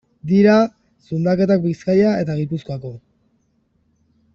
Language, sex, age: Basque, female, 19-29